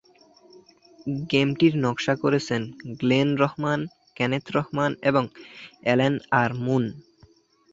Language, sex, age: Bengali, male, under 19